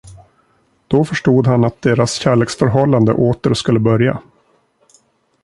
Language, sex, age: Swedish, male, 40-49